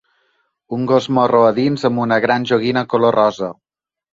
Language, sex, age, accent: Catalan, male, 40-49, balear; central